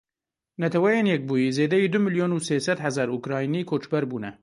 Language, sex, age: Kurdish, male, 30-39